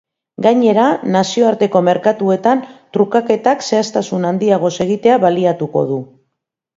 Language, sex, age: Basque, female, 50-59